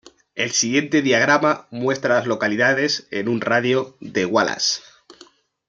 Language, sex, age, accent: Spanish, male, 19-29, España: Norte peninsular (Asturias, Castilla y León, Cantabria, País Vasco, Navarra, Aragón, La Rioja, Guadalajara, Cuenca)